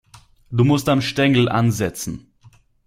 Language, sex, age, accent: German, male, 19-29, Österreichisches Deutsch